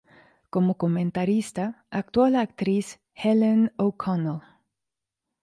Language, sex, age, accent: Spanish, female, 40-49, México; Andino-Pacífico: Colombia, Perú, Ecuador, oeste de Bolivia y Venezuela andina